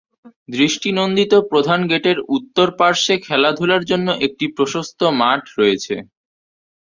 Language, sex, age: Bengali, male, under 19